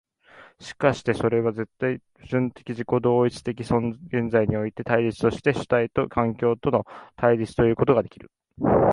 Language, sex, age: Japanese, male, 19-29